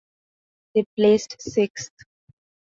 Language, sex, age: English, female, 19-29